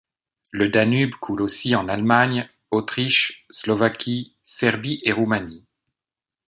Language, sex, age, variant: French, male, 50-59, Français de métropole